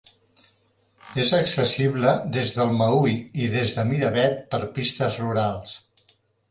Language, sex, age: Catalan, male, 60-69